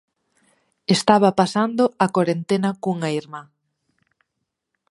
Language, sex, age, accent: Galician, female, 30-39, Normativo (estándar)